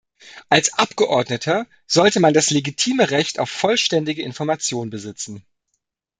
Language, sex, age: German, male, 30-39